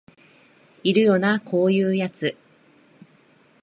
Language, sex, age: Japanese, female, 30-39